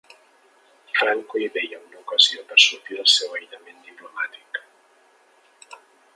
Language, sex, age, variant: Catalan, male, 50-59, Central